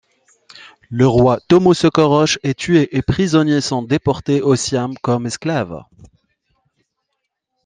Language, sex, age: French, male, 30-39